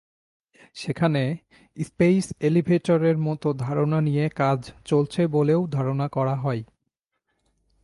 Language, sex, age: Bengali, male, 19-29